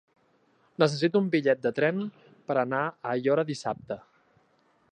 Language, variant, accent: Catalan, Central, central